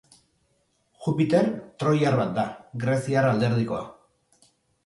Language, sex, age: Basque, male, 40-49